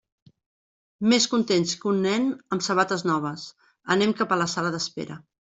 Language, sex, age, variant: Catalan, female, 50-59, Central